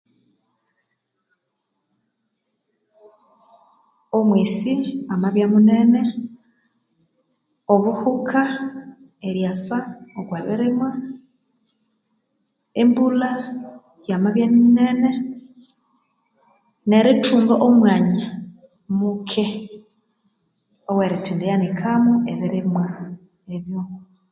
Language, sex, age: Konzo, female, 30-39